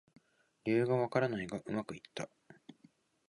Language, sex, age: Japanese, male, 19-29